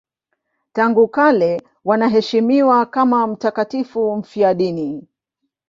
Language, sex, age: Swahili, female, 50-59